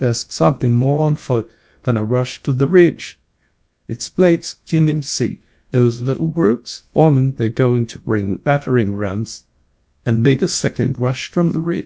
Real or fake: fake